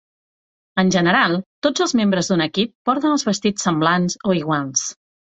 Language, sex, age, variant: Catalan, female, 40-49, Central